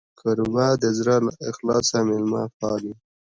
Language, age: Pashto, under 19